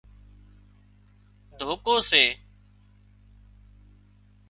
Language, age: Wadiyara Koli, 30-39